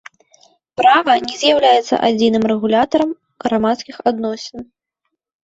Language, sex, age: Belarusian, female, 19-29